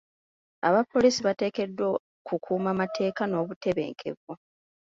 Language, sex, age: Ganda, female, 30-39